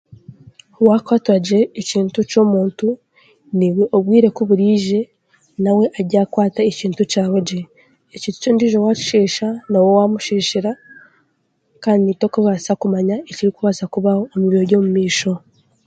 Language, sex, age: Chiga, female, 19-29